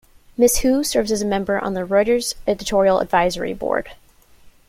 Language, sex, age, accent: English, female, 19-29, United States English